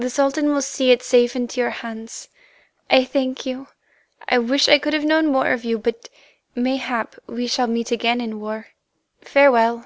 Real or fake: real